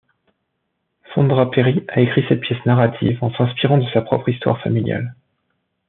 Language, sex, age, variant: French, male, 40-49, Français de métropole